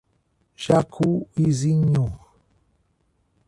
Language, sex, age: Portuguese, male, 40-49